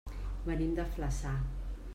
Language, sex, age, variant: Catalan, female, 40-49, Central